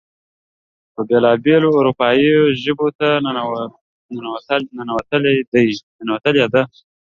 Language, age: Pashto, 19-29